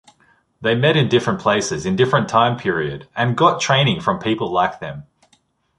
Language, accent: English, Australian English